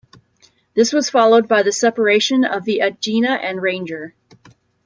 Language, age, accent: English, 30-39, United States English